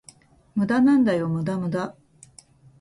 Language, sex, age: Japanese, female, 40-49